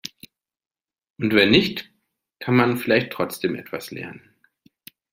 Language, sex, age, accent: German, male, 40-49, Deutschland Deutsch